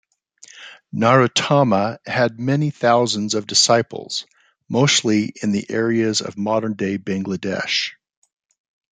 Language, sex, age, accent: English, male, 50-59, United States English